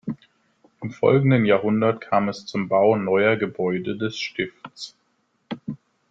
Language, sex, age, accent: German, male, 30-39, Deutschland Deutsch